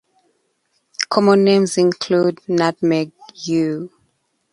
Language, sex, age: English, female, 30-39